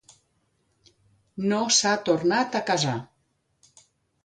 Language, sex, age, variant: Catalan, female, 50-59, Nord-Occidental